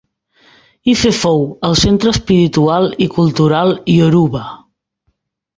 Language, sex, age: Catalan, female, 40-49